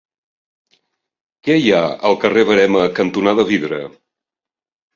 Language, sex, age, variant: Catalan, male, 50-59, Central